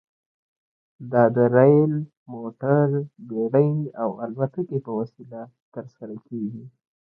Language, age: Pashto, 30-39